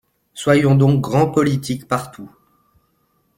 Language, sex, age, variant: French, male, 30-39, Français de métropole